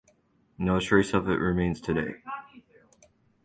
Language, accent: English, United States English